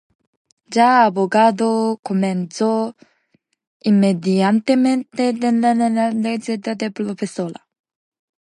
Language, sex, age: Spanish, female, 19-29